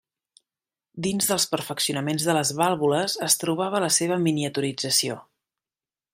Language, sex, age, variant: Catalan, female, 30-39, Central